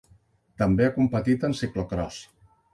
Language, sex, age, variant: Catalan, male, 50-59, Central